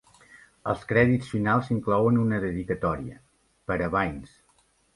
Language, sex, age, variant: Catalan, male, 50-59, Central